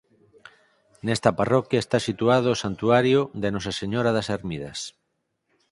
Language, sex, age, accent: Galician, male, 50-59, Central (gheada)